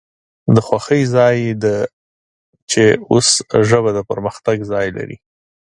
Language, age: Pashto, 30-39